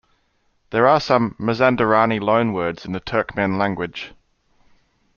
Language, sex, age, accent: English, male, 40-49, Australian English